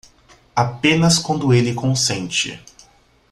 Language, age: Portuguese, 30-39